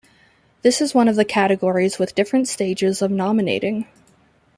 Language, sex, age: English, female, 30-39